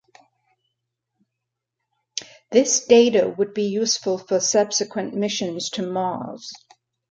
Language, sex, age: English, female, 70-79